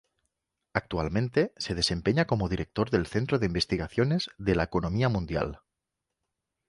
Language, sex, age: Spanish, male, 40-49